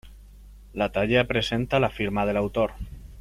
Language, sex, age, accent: Spanish, male, 19-29, España: Sur peninsular (Andalucia, Extremadura, Murcia)